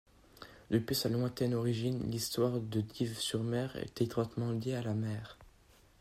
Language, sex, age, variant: French, male, under 19, Français de métropole